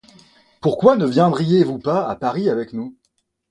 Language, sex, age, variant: French, male, 19-29, Français de métropole